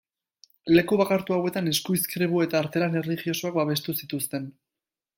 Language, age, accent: Basque, 19-29, Mendebalekoa (Araba, Bizkaia, Gipuzkoako mendebaleko herri batzuk)